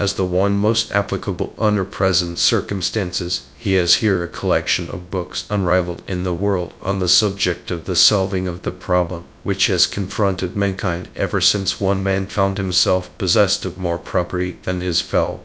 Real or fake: fake